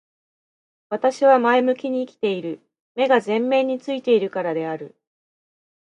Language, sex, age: Japanese, female, 30-39